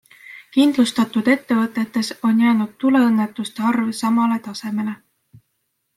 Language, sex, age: Estonian, female, 19-29